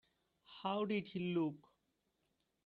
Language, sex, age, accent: English, male, 19-29, India and South Asia (India, Pakistan, Sri Lanka)